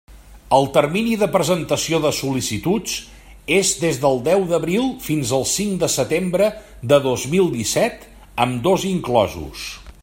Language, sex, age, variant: Catalan, male, 60-69, Central